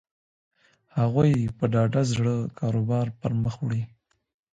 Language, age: Pashto, 19-29